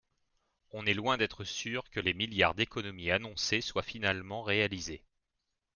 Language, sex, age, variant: French, male, 40-49, Français de métropole